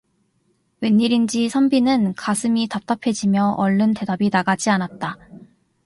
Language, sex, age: Korean, female, 19-29